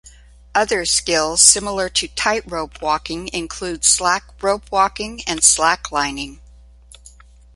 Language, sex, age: English, female, 60-69